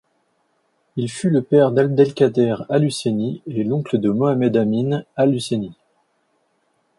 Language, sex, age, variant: French, male, 30-39, Français de métropole